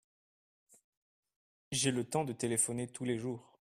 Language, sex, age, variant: French, male, 19-29, Français de métropole